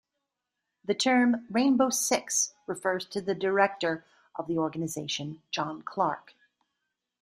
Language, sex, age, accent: English, female, 40-49, United States English